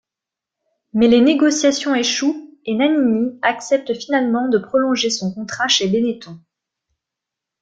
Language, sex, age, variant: French, female, 19-29, Français de métropole